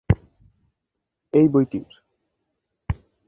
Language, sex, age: Bengali, male, 19-29